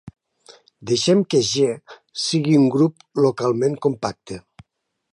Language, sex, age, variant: Catalan, male, 60-69, Nord-Occidental